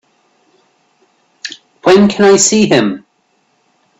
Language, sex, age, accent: English, male, 40-49, Irish English